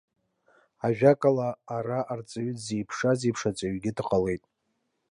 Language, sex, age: Abkhazian, male, 19-29